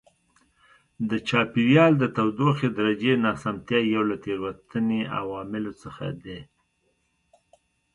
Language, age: Pashto, 60-69